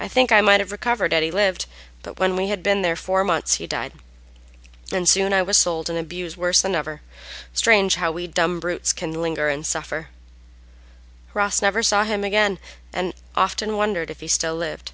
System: none